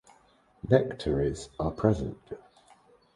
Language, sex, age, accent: English, male, 60-69, England English